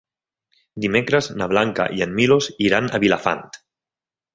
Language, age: Catalan, 19-29